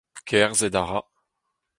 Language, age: Breton, 30-39